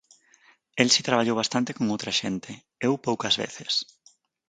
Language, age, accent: Galician, 19-29, Normativo (estándar)